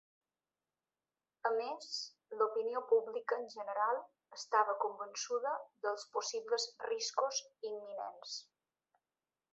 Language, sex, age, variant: Catalan, female, 40-49, Balear